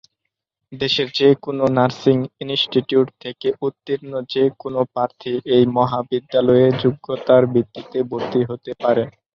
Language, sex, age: Bengali, male, 19-29